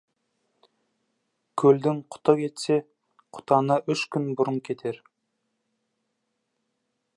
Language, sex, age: Kazakh, male, 19-29